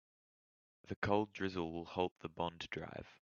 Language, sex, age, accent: English, male, under 19, Australian English